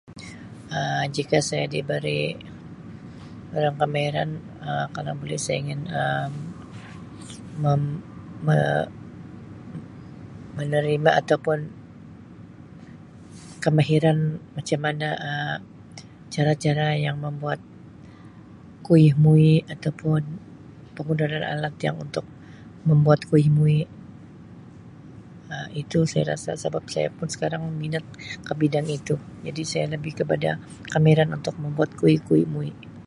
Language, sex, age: Sabah Malay, female, 50-59